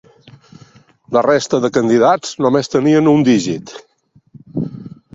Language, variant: Catalan, Balear